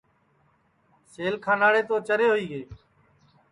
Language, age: Sansi, 50-59